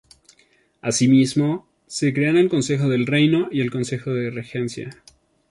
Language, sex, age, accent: Spanish, male, 19-29, México